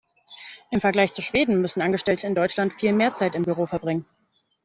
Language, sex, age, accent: German, female, 19-29, Deutschland Deutsch